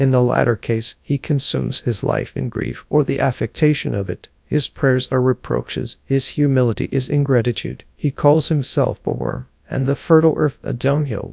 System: TTS, GradTTS